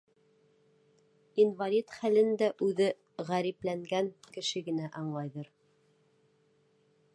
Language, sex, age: Bashkir, female, 30-39